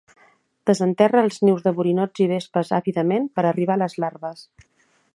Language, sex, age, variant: Catalan, female, 50-59, Central